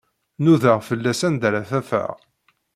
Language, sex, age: Kabyle, male, 50-59